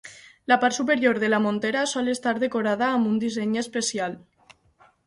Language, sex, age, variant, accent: Catalan, female, 19-29, Valencià meridional, valencià